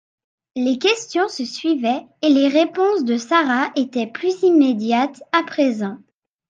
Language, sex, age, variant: French, female, under 19, Français de métropole